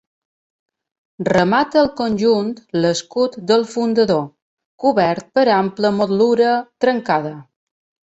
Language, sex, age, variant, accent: Catalan, female, 40-49, Balear, mallorquí